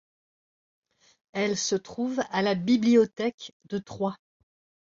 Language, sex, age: French, female, 50-59